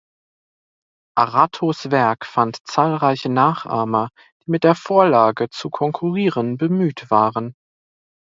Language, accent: German, Deutschland Deutsch